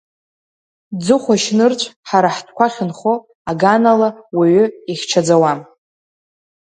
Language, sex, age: Abkhazian, female, under 19